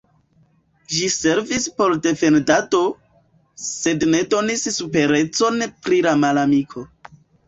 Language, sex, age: Esperanto, male, 19-29